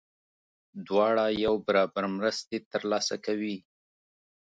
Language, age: Pashto, 30-39